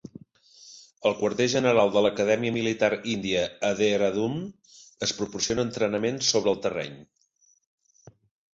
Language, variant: Catalan, Nord-Occidental